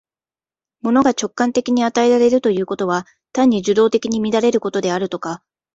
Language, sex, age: Japanese, female, 19-29